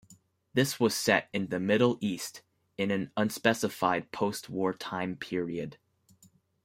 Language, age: English, 19-29